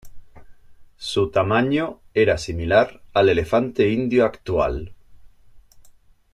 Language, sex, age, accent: Spanish, male, 40-49, España: Sur peninsular (Andalucia, Extremadura, Murcia)